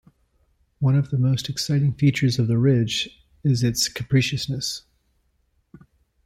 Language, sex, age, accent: English, male, 40-49, United States English